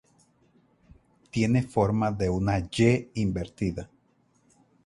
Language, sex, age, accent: Spanish, male, 40-49, Caribe: Cuba, Venezuela, Puerto Rico, República Dominicana, Panamá, Colombia caribeña, México caribeño, Costa del golfo de México